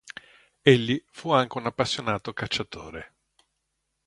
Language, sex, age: Italian, male, 50-59